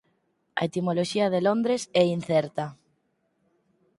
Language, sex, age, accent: Galician, female, 19-29, Normativo (estándar)